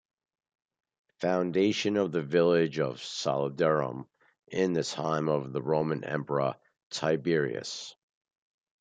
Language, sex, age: English, male, 40-49